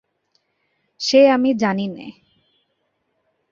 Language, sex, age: Bengali, female, 19-29